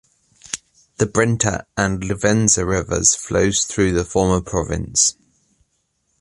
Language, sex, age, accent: English, male, 30-39, England English